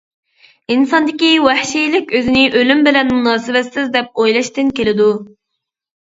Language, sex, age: Uyghur, female, under 19